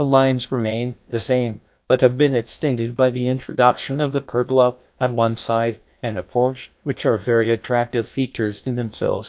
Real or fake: fake